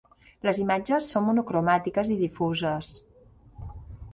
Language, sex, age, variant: Catalan, female, 50-59, Central